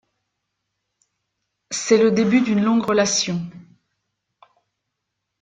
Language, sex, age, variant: French, female, 50-59, Français de métropole